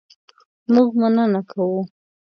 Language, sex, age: Pashto, female, 19-29